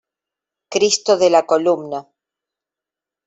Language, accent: Spanish, Rioplatense: Argentina, Uruguay, este de Bolivia, Paraguay